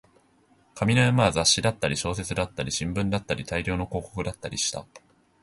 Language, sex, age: Japanese, male, 19-29